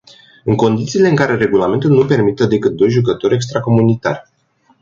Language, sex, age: Romanian, male, 19-29